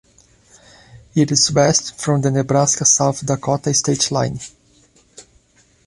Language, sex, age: English, male, 30-39